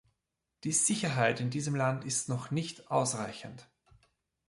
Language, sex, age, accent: German, male, 40-49, Österreichisches Deutsch